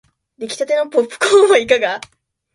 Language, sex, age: Japanese, female, 19-29